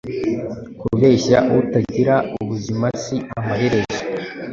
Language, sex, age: Kinyarwanda, male, 19-29